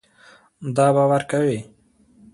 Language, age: Pashto, 19-29